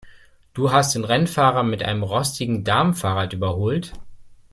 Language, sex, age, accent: German, male, 19-29, Deutschland Deutsch